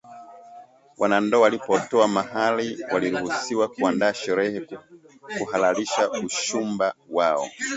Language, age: Swahili, 30-39